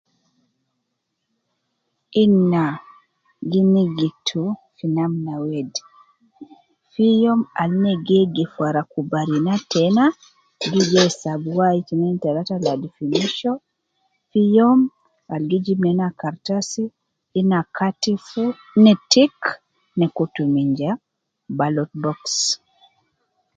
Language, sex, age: Nubi, female, 30-39